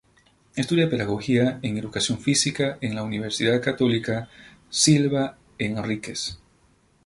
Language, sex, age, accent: Spanish, male, 30-39, Andino-Pacífico: Colombia, Perú, Ecuador, oeste de Bolivia y Venezuela andina